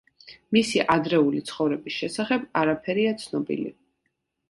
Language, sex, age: Georgian, female, 19-29